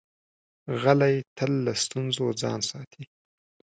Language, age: Pashto, 19-29